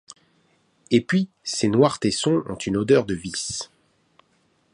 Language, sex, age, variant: French, male, 40-49, Français de métropole